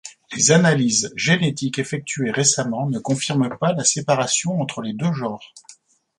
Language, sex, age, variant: French, male, 40-49, Français de métropole